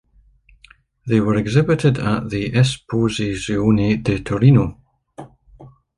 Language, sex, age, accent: English, male, 50-59, Scottish English